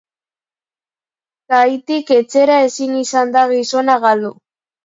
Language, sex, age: Basque, female, under 19